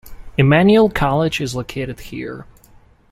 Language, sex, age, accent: English, male, 19-29, United States English